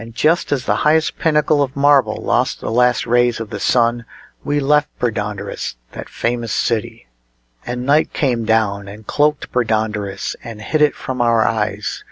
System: none